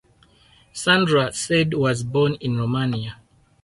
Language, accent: English, Southern African (South Africa, Zimbabwe, Namibia)